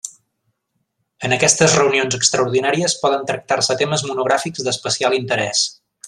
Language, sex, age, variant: Catalan, male, 40-49, Central